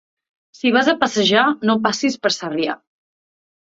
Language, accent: Catalan, Barceloní